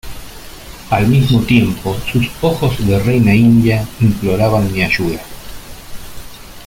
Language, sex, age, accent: Spanish, male, 50-59, Rioplatense: Argentina, Uruguay, este de Bolivia, Paraguay